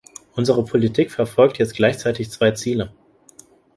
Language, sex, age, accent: German, male, 19-29, Deutschland Deutsch